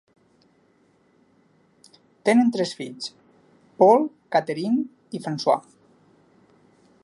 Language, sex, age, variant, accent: Catalan, male, 30-39, Valencià meridional, valencià